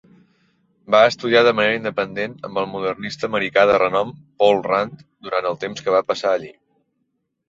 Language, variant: Catalan, Central